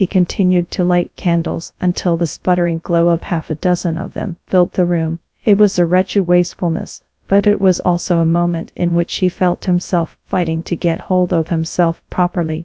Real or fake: fake